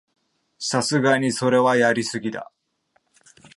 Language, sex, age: Japanese, male, 19-29